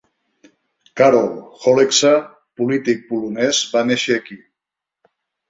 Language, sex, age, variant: Catalan, male, 50-59, Nord-Occidental